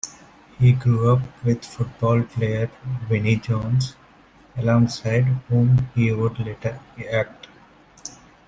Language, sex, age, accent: English, male, 19-29, India and South Asia (India, Pakistan, Sri Lanka)